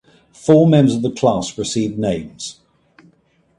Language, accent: English, England English